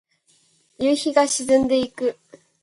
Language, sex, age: Japanese, female, under 19